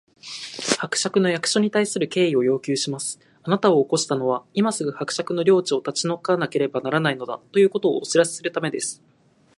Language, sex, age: Japanese, male, 19-29